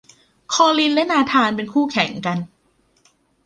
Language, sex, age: Thai, female, 19-29